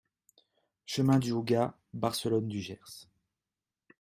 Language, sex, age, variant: French, male, 30-39, Français de métropole